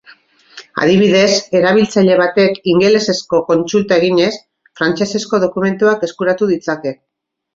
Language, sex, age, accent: Basque, female, 50-59, Mendebalekoa (Araba, Bizkaia, Gipuzkoako mendebaleko herri batzuk)